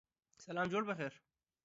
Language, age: Pashto, 19-29